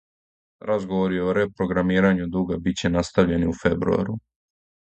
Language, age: Serbian, 19-29